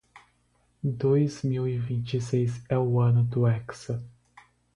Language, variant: Portuguese, Portuguese (Brasil)